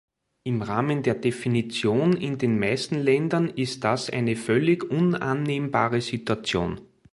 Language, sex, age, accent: German, male, 40-49, Österreichisches Deutsch